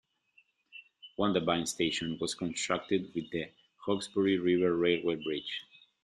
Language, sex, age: English, male, 30-39